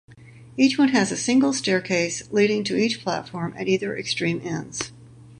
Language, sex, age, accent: English, female, 70-79, United States English